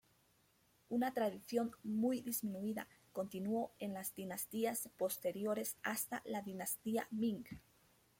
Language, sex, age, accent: Spanish, female, 19-29, Andino-Pacífico: Colombia, Perú, Ecuador, oeste de Bolivia y Venezuela andina